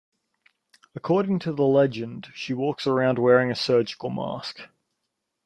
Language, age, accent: English, 19-29, Australian English